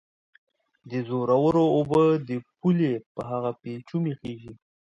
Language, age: Pashto, 30-39